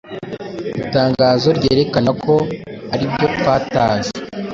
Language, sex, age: Kinyarwanda, male, 19-29